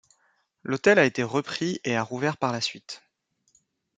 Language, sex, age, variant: French, male, 30-39, Français de métropole